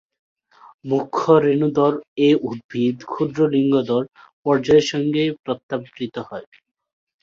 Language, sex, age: Bengali, male, 19-29